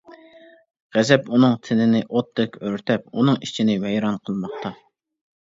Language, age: Uyghur, 19-29